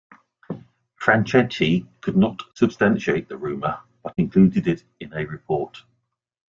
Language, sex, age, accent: English, male, 50-59, England English